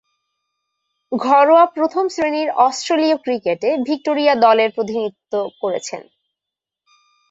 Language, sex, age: Bengali, female, 19-29